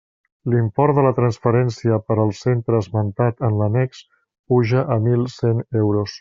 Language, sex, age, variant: Catalan, male, 40-49, Central